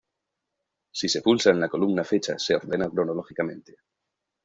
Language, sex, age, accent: Spanish, male, 30-39, España: Norte peninsular (Asturias, Castilla y León, Cantabria, País Vasco, Navarra, Aragón, La Rioja, Guadalajara, Cuenca)